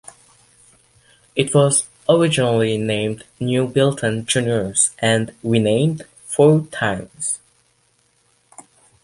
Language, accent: English, United States English